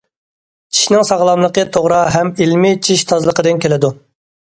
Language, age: Uyghur, 30-39